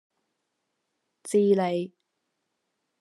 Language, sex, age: Cantonese, female, 30-39